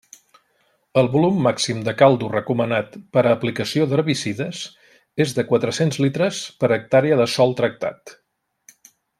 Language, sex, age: Catalan, male, 50-59